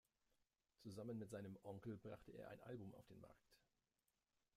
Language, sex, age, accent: German, male, 30-39, Deutschland Deutsch